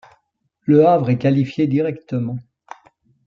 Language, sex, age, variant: French, male, 70-79, Français de métropole